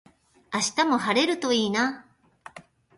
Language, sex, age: Japanese, female, 50-59